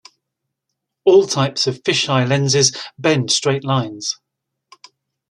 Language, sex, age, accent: English, male, 50-59, England English